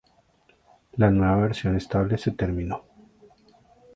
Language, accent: Spanish, Caribe: Cuba, Venezuela, Puerto Rico, República Dominicana, Panamá, Colombia caribeña, México caribeño, Costa del golfo de México